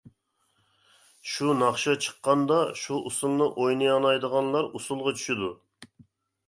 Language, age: Uyghur, 40-49